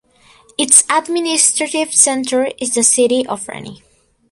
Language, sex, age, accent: English, female, under 19, England English